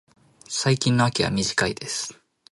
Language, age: Japanese, 19-29